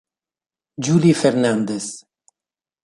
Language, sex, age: Italian, male, 60-69